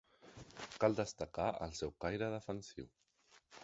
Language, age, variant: Catalan, 19-29, Central